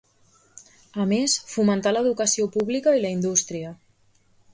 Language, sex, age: Catalan, female, 19-29